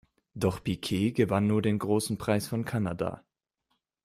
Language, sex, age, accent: German, male, 19-29, Deutschland Deutsch